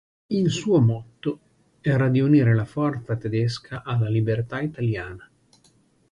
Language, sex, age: Italian, male, 30-39